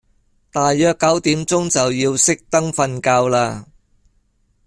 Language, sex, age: Cantonese, male, 50-59